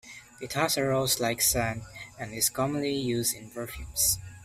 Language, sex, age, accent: English, male, under 19, Filipino